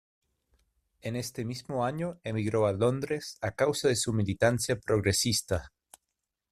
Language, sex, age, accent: Spanish, male, 30-39, Chileno: Chile, Cuyo